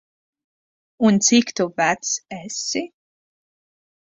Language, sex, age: Latvian, female, 19-29